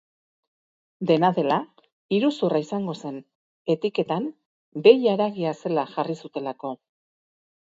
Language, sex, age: Basque, female, 40-49